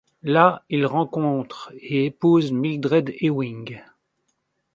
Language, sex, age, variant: French, male, 60-69, Français de métropole